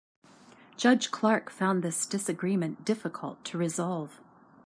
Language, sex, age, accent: English, female, 60-69, United States English